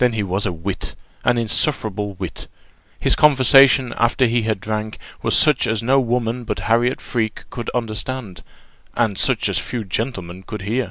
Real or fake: real